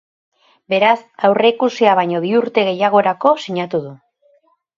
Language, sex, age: Basque, female, 40-49